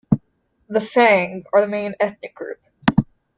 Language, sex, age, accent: English, female, under 19, United States English